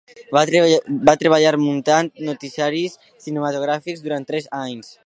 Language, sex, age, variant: Catalan, male, under 19, Alacantí